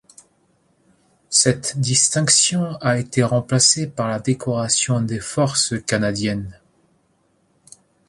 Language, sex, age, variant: French, male, 30-39, Français de métropole